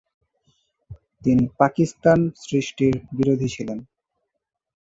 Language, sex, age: Bengali, male, 19-29